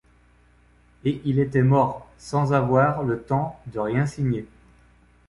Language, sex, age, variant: French, male, 40-49, Français de métropole